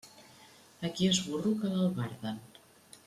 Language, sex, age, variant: Catalan, female, 50-59, Central